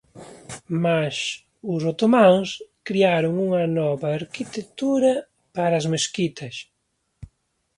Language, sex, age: Galician, male, 40-49